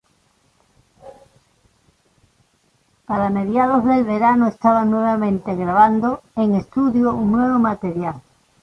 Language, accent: Spanish, España: Sur peninsular (Andalucia, Extremadura, Murcia)